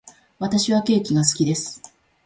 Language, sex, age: Japanese, female, 50-59